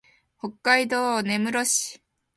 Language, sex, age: Japanese, female, 19-29